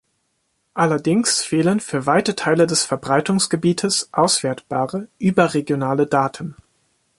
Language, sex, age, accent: German, male, 19-29, Deutschland Deutsch